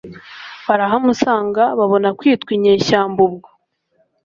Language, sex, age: Kinyarwanda, female, under 19